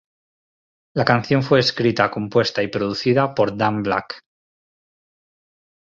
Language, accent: Spanish, España: Norte peninsular (Asturias, Castilla y León, Cantabria, País Vasco, Navarra, Aragón, La Rioja, Guadalajara, Cuenca)